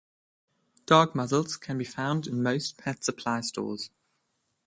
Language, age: English, under 19